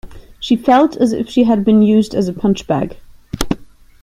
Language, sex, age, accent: English, female, 30-39, England English